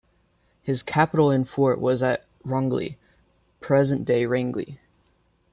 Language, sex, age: English, male, under 19